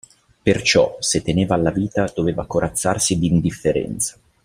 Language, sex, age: Italian, male, 30-39